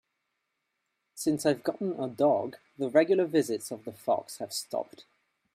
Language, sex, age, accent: English, male, 19-29, England English